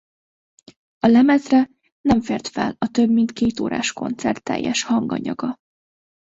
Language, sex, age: Hungarian, female, 19-29